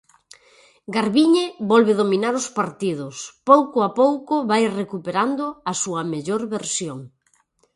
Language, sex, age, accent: Galician, female, 40-49, Atlántico (seseo e gheada)